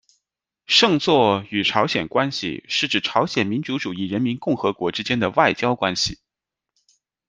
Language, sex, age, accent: Chinese, male, 30-39, 出生地：浙江省